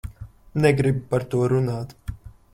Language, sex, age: Latvian, male, 19-29